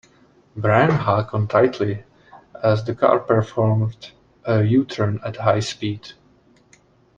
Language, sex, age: English, male, 30-39